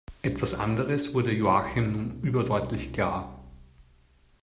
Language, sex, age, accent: German, male, 30-39, Österreichisches Deutsch